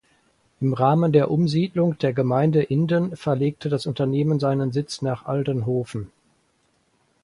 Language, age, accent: German, 60-69, Deutschland Deutsch